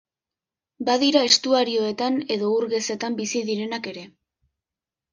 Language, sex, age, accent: Basque, female, under 19, Mendebalekoa (Araba, Bizkaia, Gipuzkoako mendebaleko herri batzuk)